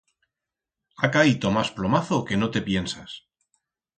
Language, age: Aragonese, 30-39